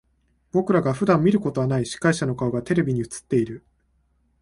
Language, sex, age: Japanese, male, 19-29